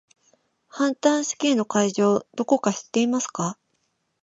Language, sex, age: Japanese, female, 40-49